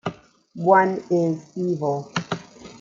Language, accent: English, United States English